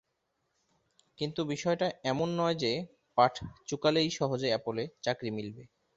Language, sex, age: Bengali, male, 30-39